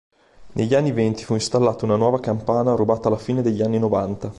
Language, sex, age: Italian, male, 19-29